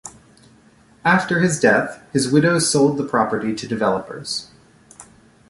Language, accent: English, United States English